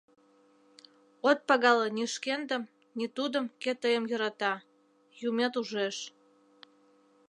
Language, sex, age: Mari, female, 30-39